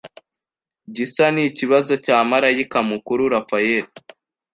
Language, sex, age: Kinyarwanda, male, 19-29